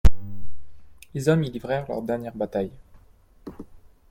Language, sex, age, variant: French, male, 19-29, Français de métropole